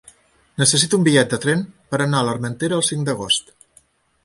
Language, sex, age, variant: Catalan, male, 60-69, Central